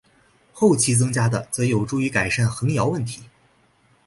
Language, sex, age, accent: Chinese, male, 19-29, 出生地：黑龙江省